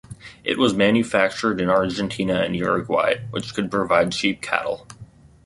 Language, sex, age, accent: English, male, 19-29, United States English